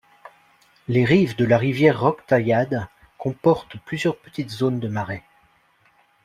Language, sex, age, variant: French, male, 30-39, Français de métropole